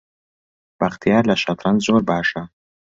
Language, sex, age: Central Kurdish, male, 19-29